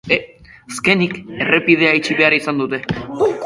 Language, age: Basque, under 19